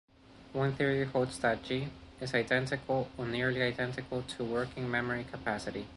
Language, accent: English, United States English